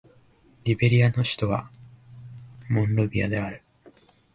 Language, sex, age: Japanese, male, 19-29